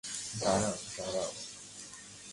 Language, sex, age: Bengali, male, under 19